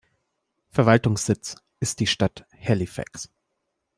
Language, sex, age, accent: German, male, 30-39, Deutschland Deutsch